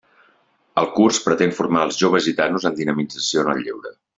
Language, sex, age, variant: Catalan, male, 40-49, Central